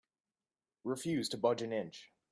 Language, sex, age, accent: English, male, 19-29, United States English